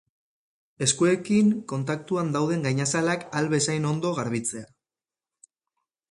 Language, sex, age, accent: Basque, male, 19-29, Mendebalekoa (Araba, Bizkaia, Gipuzkoako mendebaleko herri batzuk)